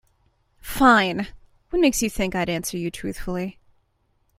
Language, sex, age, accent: English, female, 19-29, United States English